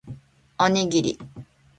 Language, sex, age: Japanese, female, 19-29